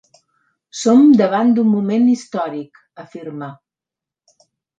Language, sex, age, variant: Catalan, female, 50-59, Central